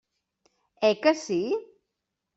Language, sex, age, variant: Catalan, female, 40-49, Central